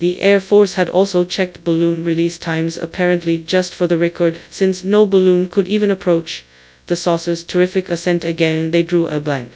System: TTS, FastPitch